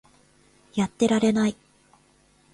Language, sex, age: Japanese, female, 19-29